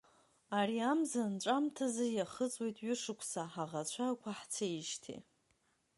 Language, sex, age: Abkhazian, female, 40-49